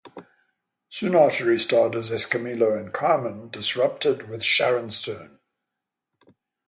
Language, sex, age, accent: English, male, 70-79, England English; Southern African (South Africa, Zimbabwe, Namibia)